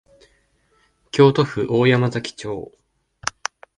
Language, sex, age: Japanese, male, 19-29